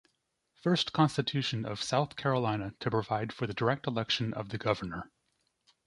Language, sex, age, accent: English, male, 30-39, United States English